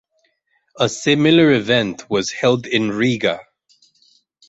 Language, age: English, 19-29